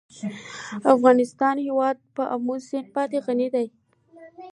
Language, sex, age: Pashto, female, 30-39